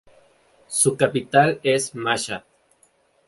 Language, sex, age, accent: Spanish, male, 19-29, América central